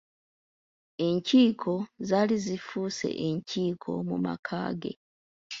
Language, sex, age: Ganda, female, 30-39